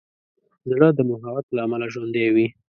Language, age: Pashto, 19-29